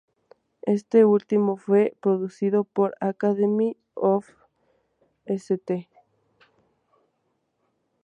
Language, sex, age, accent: Spanish, male, 19-29, México